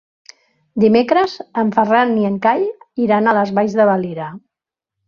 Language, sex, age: Catalan, female, 60-69